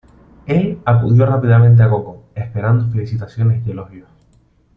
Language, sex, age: Spanish, male, 19-29